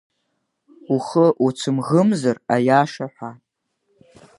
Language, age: Abkhazian, under 19